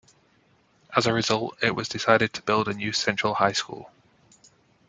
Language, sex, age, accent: English, male, 19-29, England English